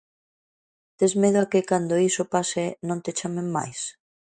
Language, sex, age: Galician, female, 40-49